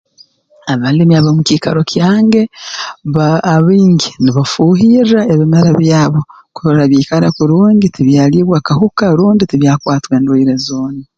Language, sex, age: Tooro, female, 40-49